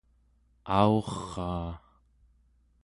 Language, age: Central Yupik, 30-39